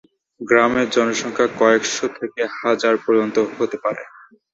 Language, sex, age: Bengali, male, 19-29